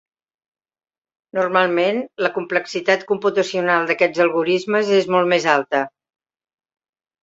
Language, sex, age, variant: Catalan, female, 70-79, Central